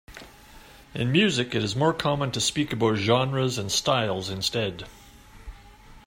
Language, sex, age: English, male, 60-69